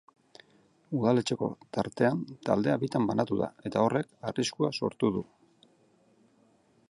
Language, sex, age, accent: Basque, male, 40-49, Mendebalekoa (Araba, Bizkaia, Gipuzkoako mendebaleko herri batzuk)